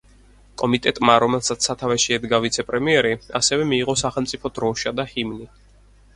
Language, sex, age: Georgian, male, 19-29